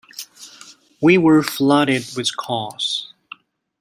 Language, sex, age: English, male, 19-29